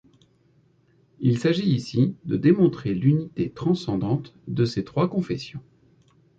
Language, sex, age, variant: French, male, 30-39, Français de métropole